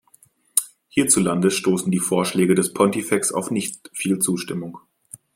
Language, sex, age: German, male, 19-29